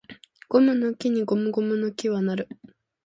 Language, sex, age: Japanese, female, under 19